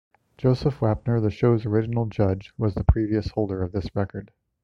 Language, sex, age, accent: English, male, 30-39, United States English